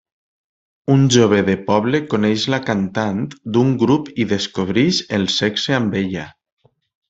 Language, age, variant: Catalan, 30-39, Nord-Occidental